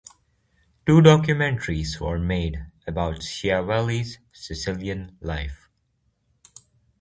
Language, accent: English, England English; India and South Asia (India, Pakistan, Sri Lanka)